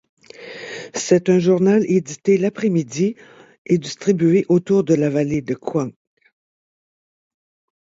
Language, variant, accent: French, Français d'Amérique du Nord, Français du Canada